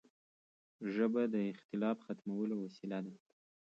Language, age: Pashto, 30-39